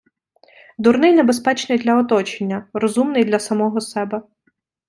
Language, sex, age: Ukrainian, female, 19-29